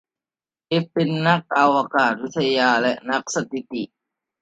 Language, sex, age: Thai, male, under 19